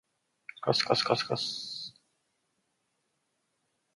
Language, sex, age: Japanese, male, 30-39